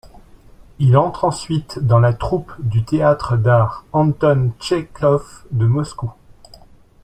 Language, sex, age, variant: French, male, 40-49, Français de métropole